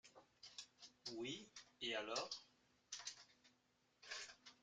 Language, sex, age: French, male, 30-39